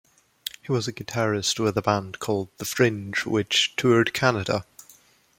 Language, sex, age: English, male, 19-29